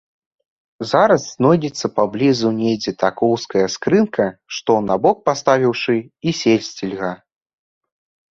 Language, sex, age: Belarusian, male, under 19